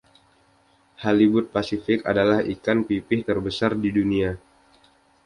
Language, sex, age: Indonesian, male, 19-29